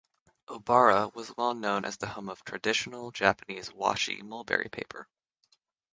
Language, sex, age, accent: English, male, under 19, United States English; Canadian English